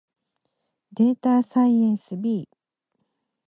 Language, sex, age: Japanese, female, 50-59